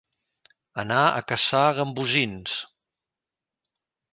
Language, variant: Catalan, Central